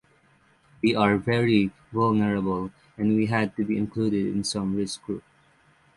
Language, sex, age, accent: English, male, 30-39, United States English; Filipino